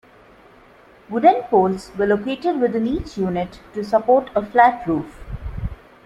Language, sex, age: English, female, 30-39